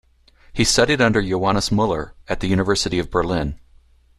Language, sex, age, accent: English, male, 40-49, United States English